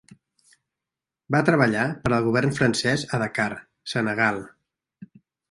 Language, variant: Catalan, Central